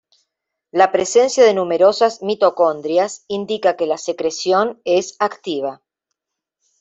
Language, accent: Spanish, Rioplatense: Argentina, Uruguay, este de Bolivia, Paraguay